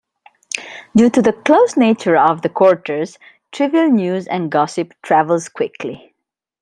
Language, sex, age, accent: English, female, 40-49, United States English